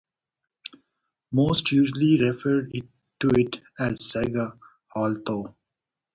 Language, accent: English, India and South Asia (India, Pakistan, Sri Lanka)